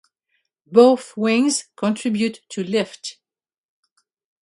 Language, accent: English, United States English